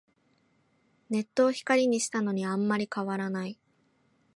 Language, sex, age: Japanese, female, 19-29